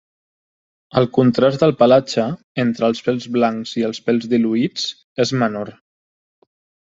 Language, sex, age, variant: Catalan, male, 19-29, Septentrional